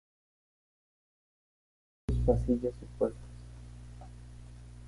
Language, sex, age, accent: Spanish, male, 19-29, México